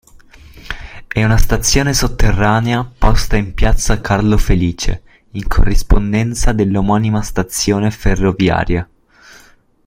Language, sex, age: Italian, male, 19-29